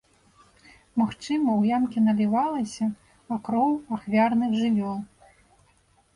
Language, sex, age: Belarusian, female, 30-39